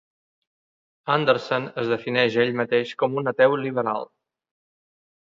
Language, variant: Catalan, Central